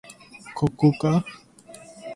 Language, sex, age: Japanese, male, 19-29